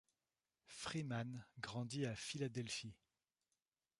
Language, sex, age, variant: French, male, 30-39, Français de métropole